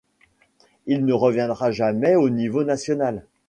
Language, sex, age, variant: French, male, 40-49, Français de métropole